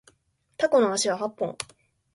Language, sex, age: Japanese, female, 19-29